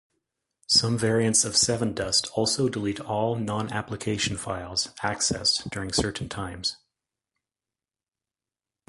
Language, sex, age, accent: English, male, 40-49, United States English